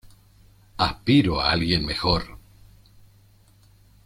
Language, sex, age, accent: Spanish, male, 50-59, Rioplatense: Argentina, Uruguay, este de Bolivia, Paraguay